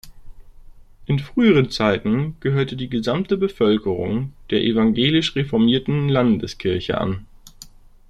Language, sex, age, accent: German, male, 30-39, Deutschland Deutsch